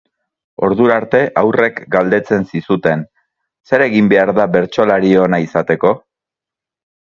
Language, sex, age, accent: Basque, male, 40-49, Mendebalekoa (Araba, Bizkaia, Gipuzkoako mendebaleko herri batzuk)